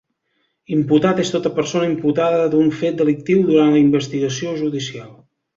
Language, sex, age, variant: Catalan, male, 30-39, Central